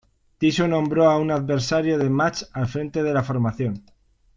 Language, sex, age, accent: Spanish, male, 40-49, España: Norte peninsular (Asturias, Castilla y León, Cantabria, País Vasco, Navarra, Aragón, La Rioja, Guadalajara, Cuenca)